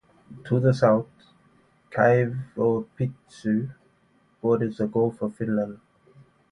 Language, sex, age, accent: English, male, 30-39, England English